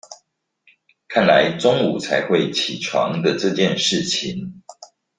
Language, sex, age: Chinese, male, 40-49